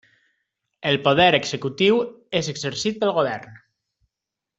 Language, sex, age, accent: Catalan, male, 19-29, valencià